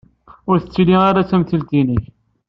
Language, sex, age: Kabyle, male, 19-29